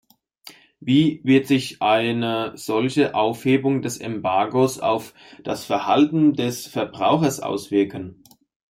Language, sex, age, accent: German, male, 30-39, Deutschland Deutsch